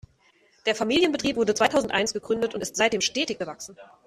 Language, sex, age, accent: German, female, 19-29, Deutschland Deutsch